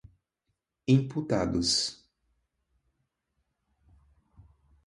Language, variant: Portuguese, Portuguese (Brasil)